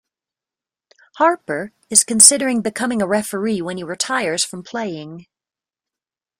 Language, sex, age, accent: English, female, 40-49, United States English